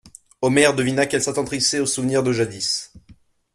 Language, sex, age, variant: French, male, 19-29, Français de métropole